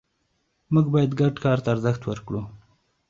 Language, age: Pashto, 19-29